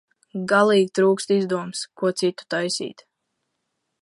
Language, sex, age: Latvian, female, under 19